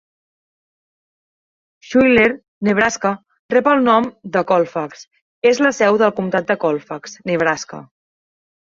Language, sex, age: Catalan, female, under 19